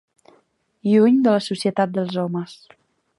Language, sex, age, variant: Catalan, female, 19-29, Central